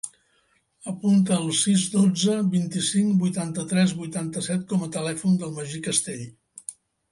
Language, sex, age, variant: Catalan, male, 70-79, Central